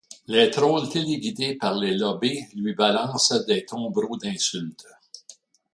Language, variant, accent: French, Français d'Amérique du Nord, Français du Canada